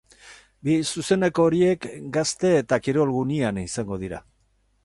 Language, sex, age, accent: Basque, male, 60-69, Mendebalekoa (Araba, Bizkaia, Gipuzkoako mendebaleko herri batzuk)